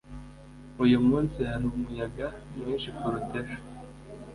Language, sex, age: Kinyarwanda, male, 19-29